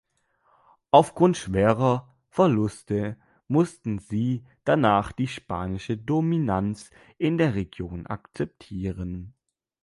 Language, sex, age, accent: German, male, under 19, Deutschland Deutsch